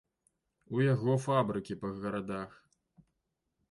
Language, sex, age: Belarusian, male, 19-29